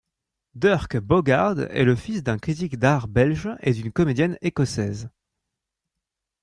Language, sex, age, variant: French, male, 19-29, Français de métropole